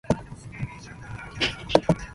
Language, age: English, under 19